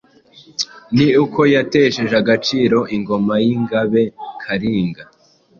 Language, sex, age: Kinyarwanda, male, 19-29